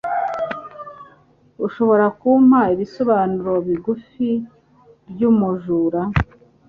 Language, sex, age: Kinyarwanda, male, 19-29